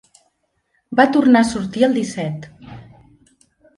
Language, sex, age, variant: Catalan, female, 50-59, Central